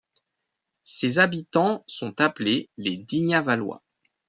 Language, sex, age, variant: French, male, 19-29, Français de métropole